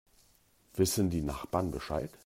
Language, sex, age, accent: German, male, 50-59, Deutschland Deutsch